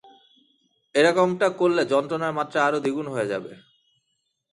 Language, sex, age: Bengali, male, 19-29